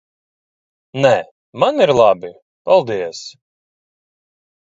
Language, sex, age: Latvian, male, 30-39